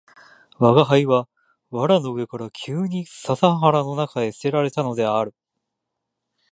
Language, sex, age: Japanese, male, 30-39